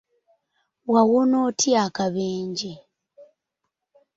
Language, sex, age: Ganda, female, 30-39